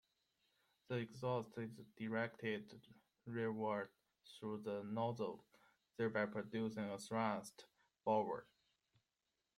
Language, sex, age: English, male, 30-39